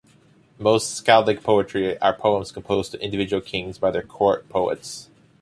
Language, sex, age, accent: English, male, 19-29, United States English